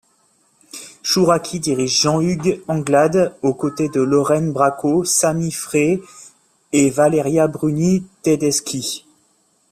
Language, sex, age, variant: French, male, 40-49, Français de métropole